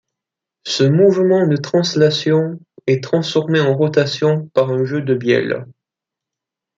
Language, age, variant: French, 19-29, Français de métropole